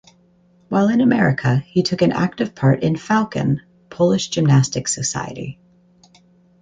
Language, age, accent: English, 40-49, United States English